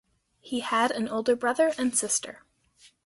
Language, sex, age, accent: English, female, under 19, United States English